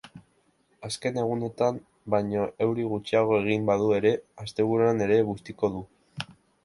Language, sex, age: Basque, male, under 19